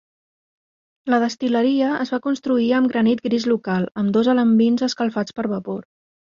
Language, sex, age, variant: Catalan, female, 40-49, Central